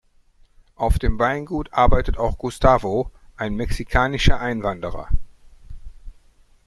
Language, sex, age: German, male, 50-59